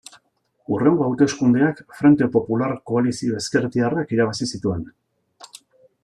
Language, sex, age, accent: Basque, male, 40-49, Mendebalekoa (Araba, Bizkaia, Gipuzkoako mendebaleko herri batzuk)